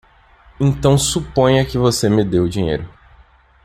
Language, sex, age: Portuguese, male, 19-29